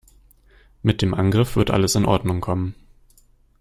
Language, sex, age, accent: German, male, 19-29, Deutschland Deutsch